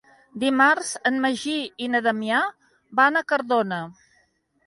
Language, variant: Catalan, Central